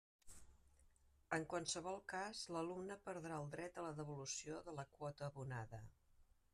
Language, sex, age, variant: Catalan, female, 60-69, Central